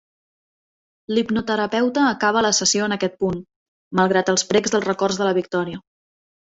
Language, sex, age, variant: Catalan, female, 30-39, Central